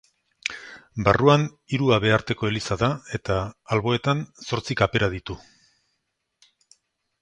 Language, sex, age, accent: Basque, male, 60-69, Erdialdekoa edo Nafarra (Gipuzkoa, Nafarroa)